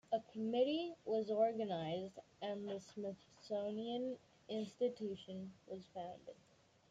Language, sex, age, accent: English, male, under 19, United States English